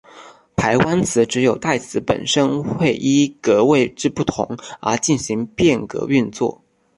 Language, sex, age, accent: Chinese, male, 19-29, 出生地：福建省